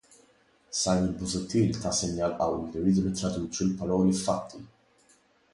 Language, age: Maltese, 19-29